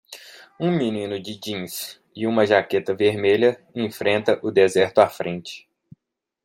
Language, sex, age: Portuguese, male, 19-29